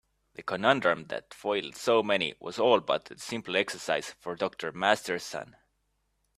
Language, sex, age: English, male, 30-39